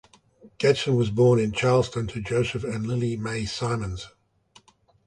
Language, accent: English, Australian English